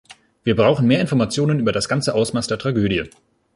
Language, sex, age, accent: German, male, 19-29, Deutschland Deutsch